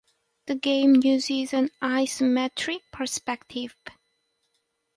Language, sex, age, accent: English, female, 30-39, United States English